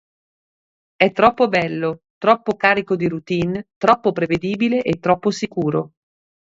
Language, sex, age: Italian, female, 40-49